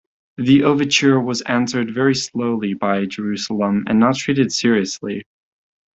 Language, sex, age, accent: English, male, 19-29, United States English